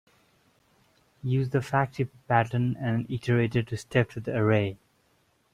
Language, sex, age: English, male, 19-29